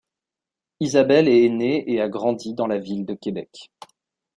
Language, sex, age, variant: French, male, 19-29, Français de métropole